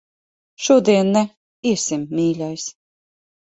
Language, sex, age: Latvian, female, 40-49